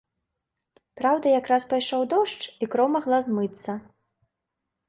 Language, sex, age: Belarusian, female, 19-29